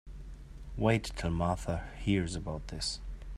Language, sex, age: English, male, 30-39